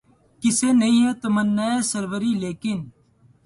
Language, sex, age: Urdu, male, 19-29